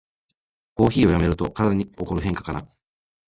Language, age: Japanese, 40-49